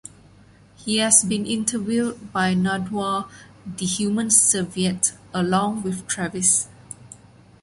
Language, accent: English, Malaysian English